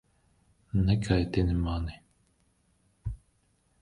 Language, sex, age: Latvian, male, 40-49